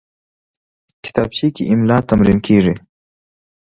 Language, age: Pashto, 19-29